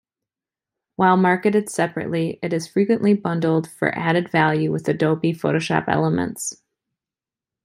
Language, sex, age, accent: English, female, 30-39, United States English